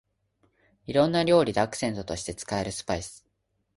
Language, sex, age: Japanese, male, 19-29